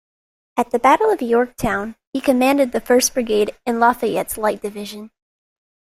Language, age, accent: English, 19-29, United States English